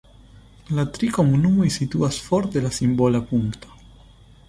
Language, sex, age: Esperanto, male, 19-29